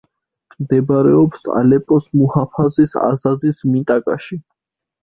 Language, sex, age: Georgian, male, 19-29